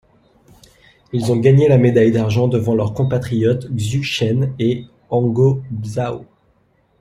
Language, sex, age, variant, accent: French, male, 19-29, Français des départements et régions d'outre-mer, Français de Guadeloupe